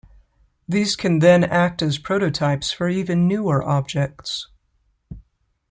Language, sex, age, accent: English, female, 30-39, United States English